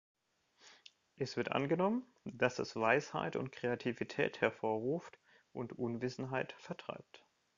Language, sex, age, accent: German, male, 30-39, Deutschland Deutsch